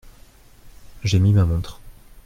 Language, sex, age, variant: French, male, 30-39, Français de métropole